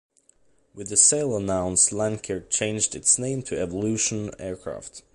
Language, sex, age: English, male, under 19